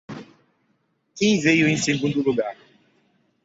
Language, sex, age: Portuguese, male, 30-39